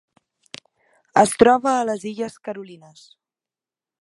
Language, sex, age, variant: Catalan, female, 19-29, Central